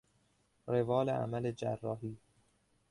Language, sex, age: Persian, male, 19-29